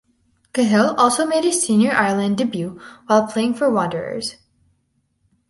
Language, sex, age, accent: English, female, under 19, United States English